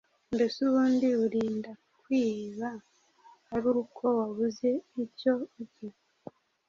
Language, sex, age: Kinyarwanda, female, 30-39